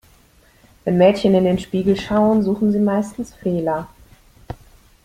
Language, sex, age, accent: German, female, 30-39, Deutschland Deutsch